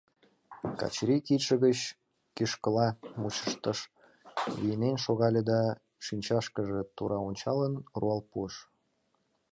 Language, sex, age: Mari, male, 19-29